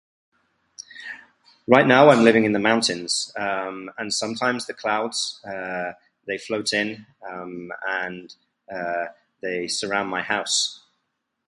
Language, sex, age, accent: English, male, 40-49, England English